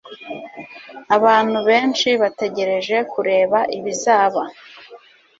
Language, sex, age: Kinyarwanda, female, 30-39